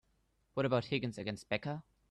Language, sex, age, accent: English, male, under 19, England English